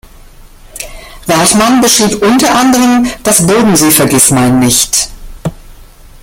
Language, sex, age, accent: German, female, 60-69, Deutschland Deutsch